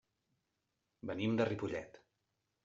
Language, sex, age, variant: Catalan, male, 30-39, Central